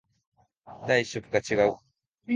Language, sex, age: Japanese, male, 19-29